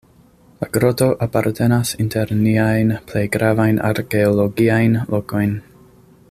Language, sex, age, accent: Esperanto, male, 30-39, Internacia